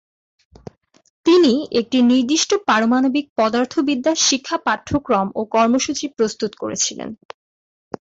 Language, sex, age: Bengali, female, under 19